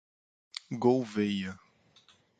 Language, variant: Portuguese, Portuguese (Brasil)